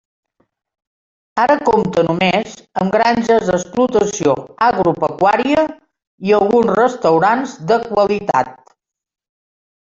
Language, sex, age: Catalan, female, 60-69